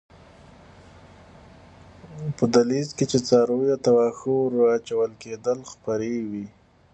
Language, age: Pashto, 19-29